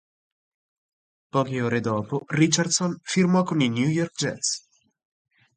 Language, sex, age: Italian, male, 19-29